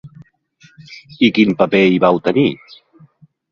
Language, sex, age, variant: Catalan, male, 50-59, Central